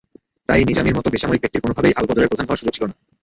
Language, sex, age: Bengali, male, 19-29